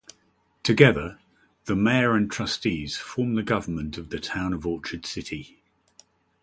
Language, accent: English, England English